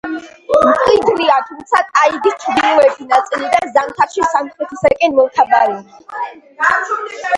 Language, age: Georgian, under 19